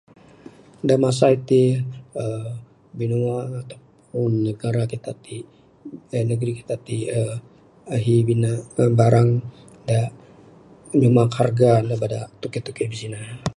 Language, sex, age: Bukar-Sadung Bidayuh, male, 60-69